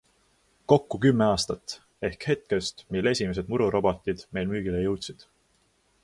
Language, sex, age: Estonian, male, 19-29